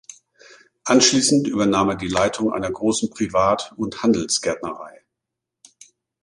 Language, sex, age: German, male, 50-59